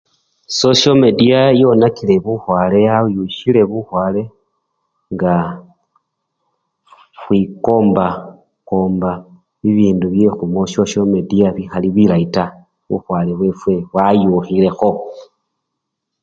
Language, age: Luyia, 50-59